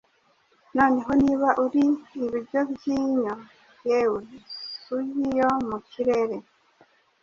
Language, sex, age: Kinyarwanda, female, 30-39